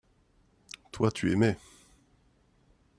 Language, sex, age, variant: French, male, 30-39, Français de métropole